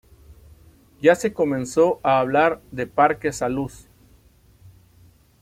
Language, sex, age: Spanish, male, 40-49